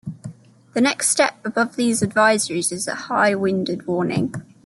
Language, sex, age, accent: English, female, 19-29, England English